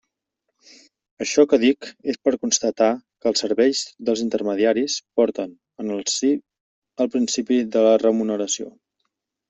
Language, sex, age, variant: Catalan, male, 19-29, Central